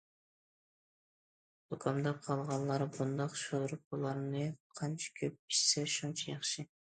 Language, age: Uyghur, 19-29